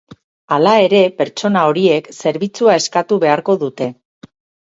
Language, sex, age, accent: Basque, female, 50-59, Erdialdekoa edo Nafarra (Gipuzkoa, Nafarroa)